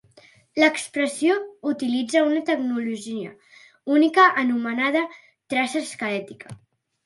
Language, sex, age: Catalan, female, under 19